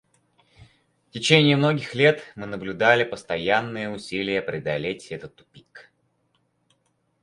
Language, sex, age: Russian, male, under 19